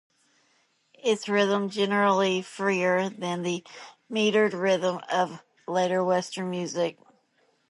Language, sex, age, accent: English, female, 40-49, United States English